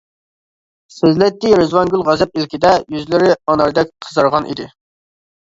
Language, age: Uyghur, 19-29